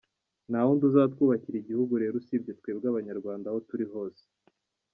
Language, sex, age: Kinyarwanda, male, 19-29